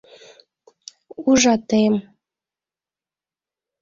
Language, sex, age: Mari, female, 19-29